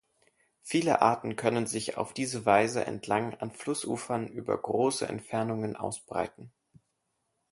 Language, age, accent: German, 19-29, Deutschland Deutsch